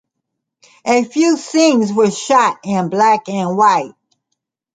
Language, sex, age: English, female, 60-69